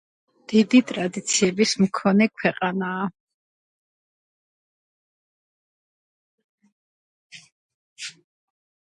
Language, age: Georgian, 40-49